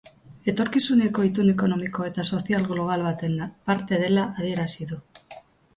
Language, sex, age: Basque, female, 50-59